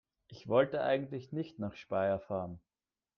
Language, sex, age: German, male, 30-39